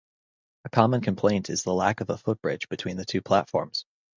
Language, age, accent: English, 19-29, United States English